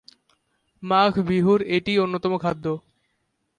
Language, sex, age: Bengali, male, under 19